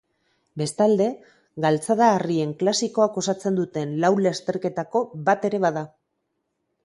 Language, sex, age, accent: Basque, female, 40-49, Mendebalekoa (Araba, Bizkaia, Gipuzkoako mendebaleko herri batzuk)